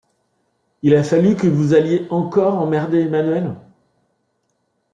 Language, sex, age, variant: French, male, 50-59, Français de métropole